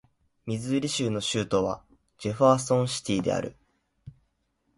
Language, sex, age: Japanese, male, 19-29